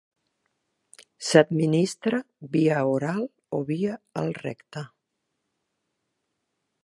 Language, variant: Catalan, Central